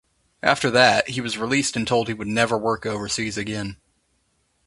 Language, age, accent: English, 19-29, United States English